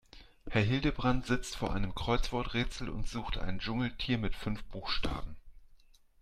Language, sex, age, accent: German, male, 40-49, Deutschland Deutsch